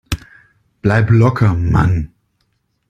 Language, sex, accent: German, male, Deutschland Deutsch